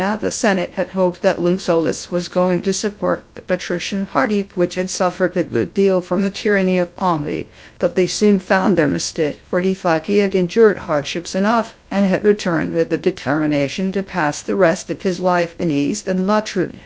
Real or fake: fake